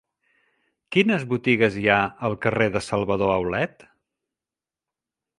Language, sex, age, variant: Catalan, male, 50-59, Central